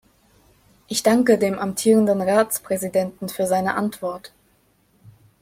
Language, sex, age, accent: German, female, 19-29, Deutschland Deutsch